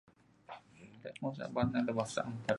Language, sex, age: Sa'ban, female, 60-69